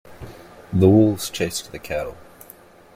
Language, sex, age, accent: English, male, 19-29, United States English